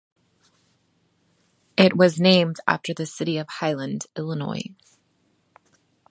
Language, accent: English, United States English